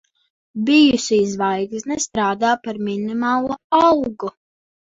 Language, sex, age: Latvian, female, under 19